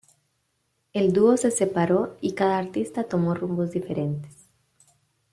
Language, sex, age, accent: Spanish, female, 30-39, América central